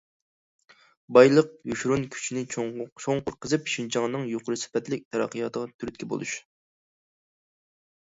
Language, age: Uyghur, 19-29